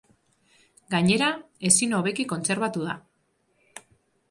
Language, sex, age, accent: Basque, female, 30-39, Mendebalekoa (Araba, Bizkaia, Gipuzkoako mendebaleko herri batzuk)